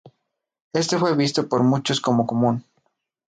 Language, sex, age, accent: Spanish, male, 19-29, México